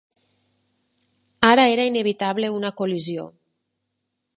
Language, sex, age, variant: Catalan, female, 30-39, Nord-Occidental